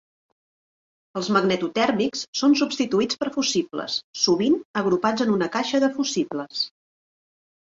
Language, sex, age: Catalan, female, 40-49